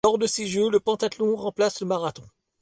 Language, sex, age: French, male, 40-49